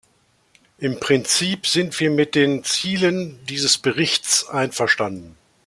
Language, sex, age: German, male, 60-69